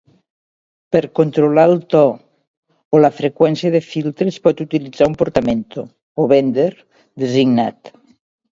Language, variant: Catalan, Septentrional